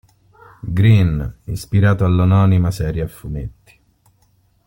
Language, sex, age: Italian, male, 40-49